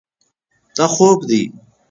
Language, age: Pashto, 19-29